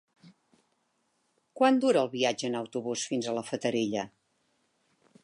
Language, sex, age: Catalan, female, 60-69